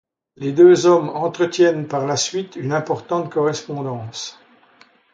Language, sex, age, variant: French, male, 70-79, Français de métropole